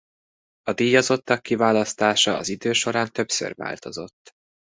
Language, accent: Hungarian, budapesti